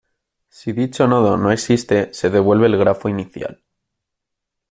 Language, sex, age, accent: Spanish, male, 19-29, España: Centro-Sur peninsular (Madrid, Toledo, Castilla-La Mancha)